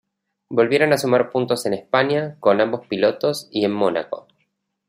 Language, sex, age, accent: Spanish, male, 30-39, Rioplatense: Argentina, Uruguay, este de Bolivia, Paraguay